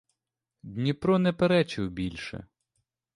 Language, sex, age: Ukrainian, male, 30-39